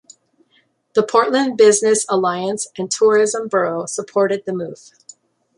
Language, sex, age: English, female, 30-39